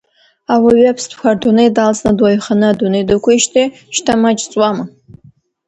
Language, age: Abkhazian, under 19